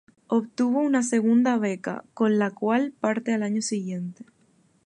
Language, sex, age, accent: Spanish, female, 19-29, España: Islas Canarias